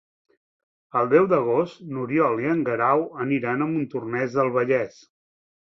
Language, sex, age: Catalan, male, 40-49